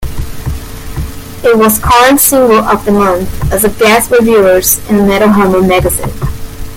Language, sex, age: English, female, 30-39